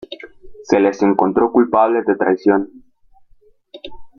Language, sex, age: Spanish, female, 19-29